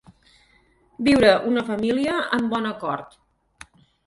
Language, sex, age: Catalan, female, 50-59